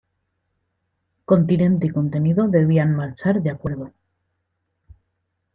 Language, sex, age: Spanish, female, 30-39